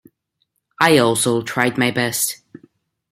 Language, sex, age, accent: English, male, under 19, United States English